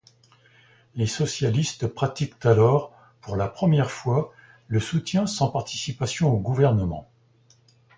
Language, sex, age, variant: French, male, 70-79, Français de métropole